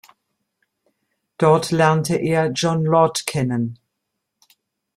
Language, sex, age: German, female, 60-69